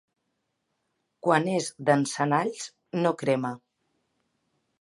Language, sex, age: Catalan, female, 40-49